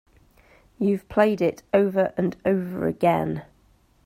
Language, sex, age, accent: English, female, 30-39, England English